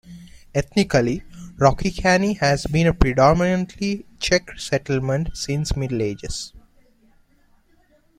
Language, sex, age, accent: English, male, 19-29, England English